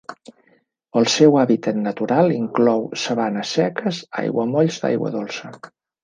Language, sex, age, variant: Catalan, male, 40-49, Central